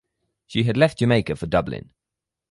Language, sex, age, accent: English, male, 19-29, England English